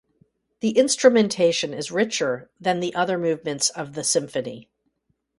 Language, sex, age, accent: English, female, 60-69, United States English